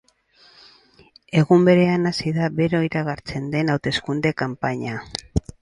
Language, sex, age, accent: Basque, female, 60-69, Erdialdekoa edo Nafarra (Gipuzkoa, Nafarroa)